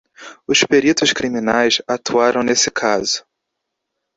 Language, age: Portuguese, 19-29